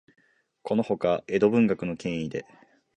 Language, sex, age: Japanese, male, 19-29